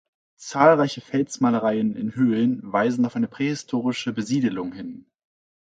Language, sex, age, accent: German, male, 19-29, Deutschland Deutsch